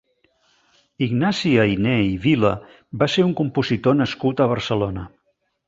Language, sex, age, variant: Catalan, male, 60-69, Central